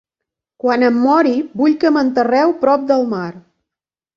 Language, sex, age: Catalan, female, 50-59